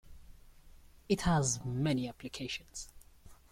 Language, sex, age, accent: English, male, 19-29, England English